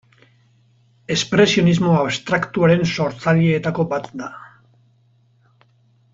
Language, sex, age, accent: Basque, male, 50-59, Erdialdekoa edo Nafarra (Gipuzkoa, Nafarroa)